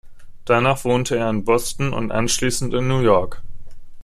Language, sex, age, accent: German, male, 19-29, Deutschland Deutsch